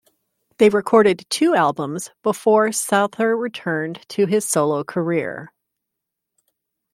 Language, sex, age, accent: English, female, 50-59, United States English